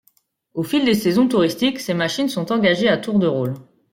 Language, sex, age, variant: French, female, 30-39, Français de métropole